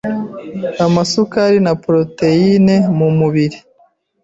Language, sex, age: Kinyarwanda, female, 30-39